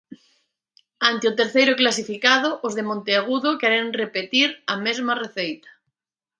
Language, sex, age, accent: Galician, female, 40-49, Atlántico (seseo e gheada)